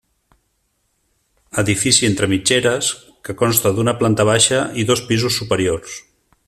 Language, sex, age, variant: Catalan, male, 50-59, Central